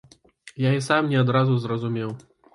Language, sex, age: Belarusian, male, 30-39